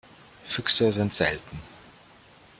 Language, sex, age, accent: German, male, 19-29, Deutschland Deutsch